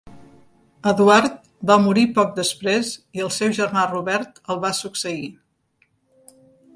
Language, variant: Catalan, Central